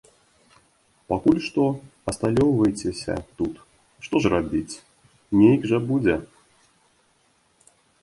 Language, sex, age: Belarusian, male, 30-39